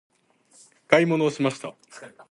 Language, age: Japanese, 19-29